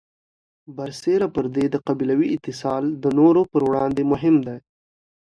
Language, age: Pashto, under 19